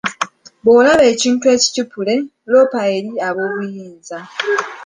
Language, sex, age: Ganda, female, 19-29